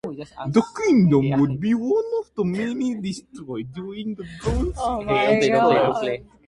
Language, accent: English, United States English